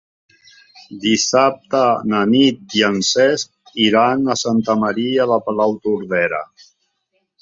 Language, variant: Catalan, Central